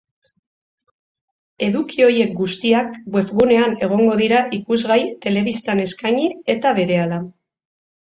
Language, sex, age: Basque, female, 30-39